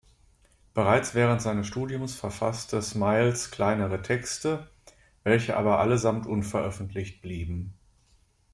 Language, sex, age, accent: German, male, 30-39, Deutschland Deutsch